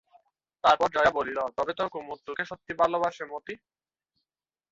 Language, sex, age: Bengali, male, 19-29